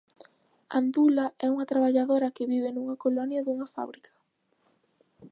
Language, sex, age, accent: Galician, female, 19-29, Atlántico (seseo e gheada)